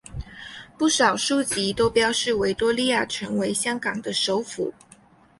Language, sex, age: Chinese, female, under 19